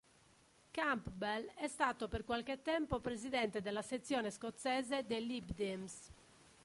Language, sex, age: Italian, female, 50-59